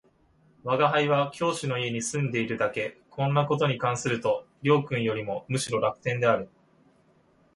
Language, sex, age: Japanese, male, 19-29